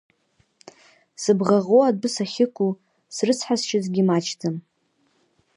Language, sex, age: Abkhazian, female, 19-29